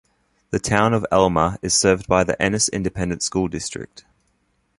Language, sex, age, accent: English, male, 19-29, Australian English